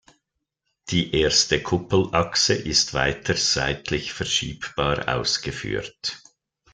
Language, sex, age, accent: German, male, 60-69, Schweizerdeutsch